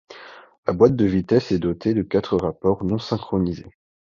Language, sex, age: French, male, 19-29